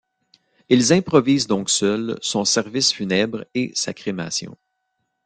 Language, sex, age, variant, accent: French, male, 40-49, Français d'Amérique du Nord, Français du Canada